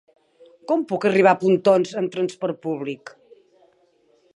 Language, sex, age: Catalan, female, 60-69